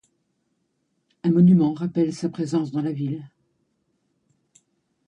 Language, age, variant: French, 60-69, Français de métropole